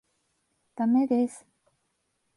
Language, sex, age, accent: Japanese, female, 19-29, 関東